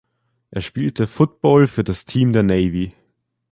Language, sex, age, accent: German, male, under 19, Österreichisches Deutsch